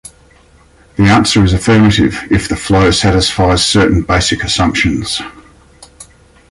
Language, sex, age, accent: English, male, 50-59, Australian English